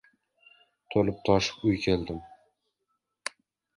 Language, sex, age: Uzbek, male, 19-29